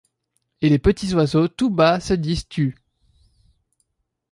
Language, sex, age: French, male, under 19